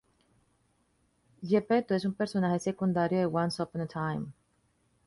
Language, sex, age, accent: Spanish, female, 30-39, Andino-Pacífico: Colombia, Perú, Ecuador, oeste de Bolivia y Venezuela andina